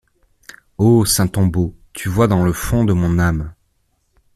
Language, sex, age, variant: French, male, 19-29, Français de métropole